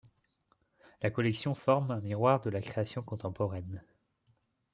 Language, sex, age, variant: French, male, 19-29, Français de métropole